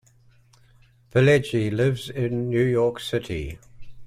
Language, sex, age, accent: English, male, 70-79, New Zealand English